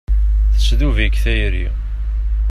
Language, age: Kabyle, 30-39